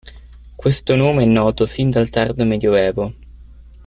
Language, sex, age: Italian, male, 19-29